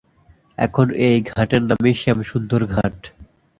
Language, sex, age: Bengali, male, 19-29